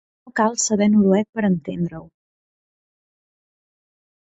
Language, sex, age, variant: Catalan, female, 19-29, Central